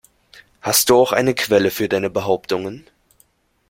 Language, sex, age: German, male, 19-29